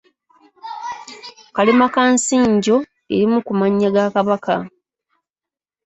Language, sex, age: Ganda, female, 19-29